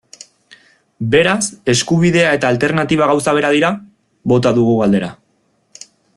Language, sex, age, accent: Basque, male, 19-29, Erdialdekoa edo Nafarra (Gipuzkoa, Nafarroa)